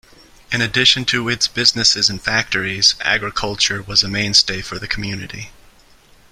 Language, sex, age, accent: English, male, 19-29, United States English